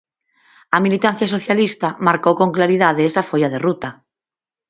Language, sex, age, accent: Galician, female, 30-39, Normativo (estándar)